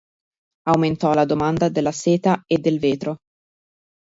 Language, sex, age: Italian, female, 30-39